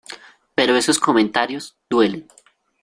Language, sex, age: Spanish, male, 19-29